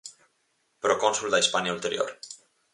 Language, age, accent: Galician, 19-29, Normativo (estándar)